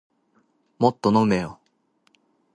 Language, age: Japanese, 19-29